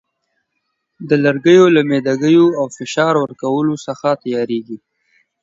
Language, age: Pashto, 19-29